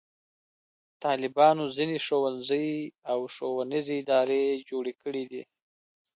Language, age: Pashto, 30-39